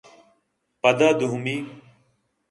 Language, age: Eastern Balochi, 30-39